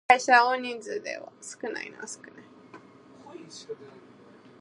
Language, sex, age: English, female, under 19